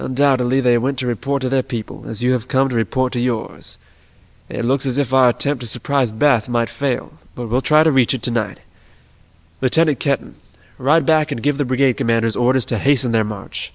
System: none